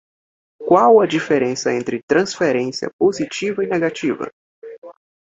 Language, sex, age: Portuguese, male, 19-29